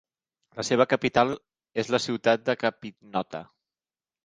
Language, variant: Catalan, Central